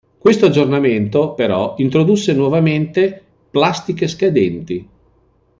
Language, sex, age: Italian, male, 60-69